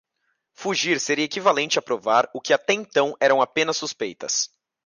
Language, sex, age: Portuguese, male, 19-29